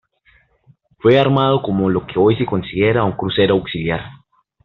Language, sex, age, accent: Spanish, male, 19-29, Andino-Pacífico: Colombia, Perú, Ecuador, oeste de Bolivia y Venezuela andina